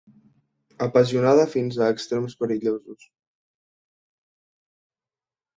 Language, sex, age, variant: Catalan, male, 19-29, Central